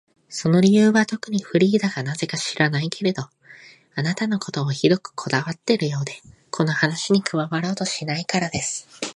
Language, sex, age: Japanese, male, 19-29